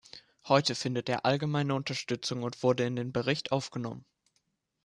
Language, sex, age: German, male, under 19